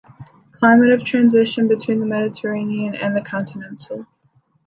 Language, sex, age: English, female, under 19